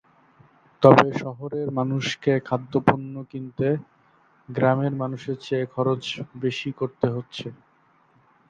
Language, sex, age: Bengali, male, 19-29